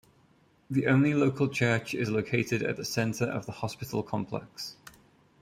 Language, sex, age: English, male, 30-39